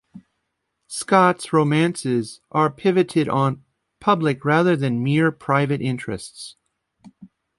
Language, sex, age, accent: English, male, 50-59, United States English